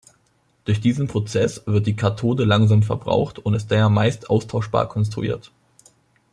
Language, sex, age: German, male, under 19